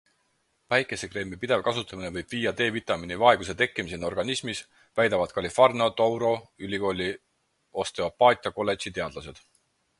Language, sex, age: Estonian, male, 30-39